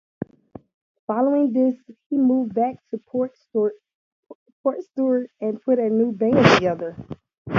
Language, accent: English, United States English